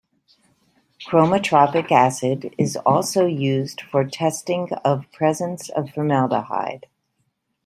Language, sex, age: English, female, 60-69